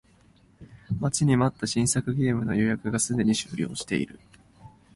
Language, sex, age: Japanese, male, 19-29